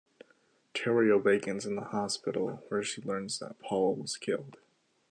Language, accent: English, United States English